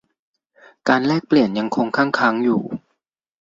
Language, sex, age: Thai, male, 19-29